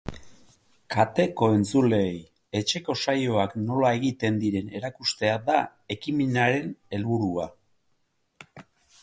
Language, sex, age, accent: Basque, female, 19-29, Erdialdekoa edo Nafarra (Gipuzkoa, Nafarroa)